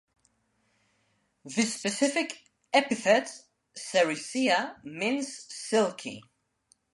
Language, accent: English, England English